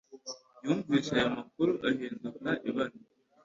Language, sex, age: Kinyarwanda, male, under 19